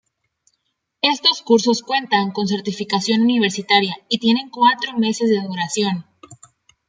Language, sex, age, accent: Spanish, female, 19-29, México